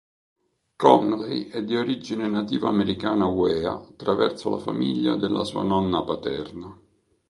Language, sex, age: Italian, male, 50-59